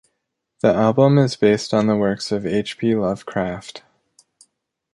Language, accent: English, United States English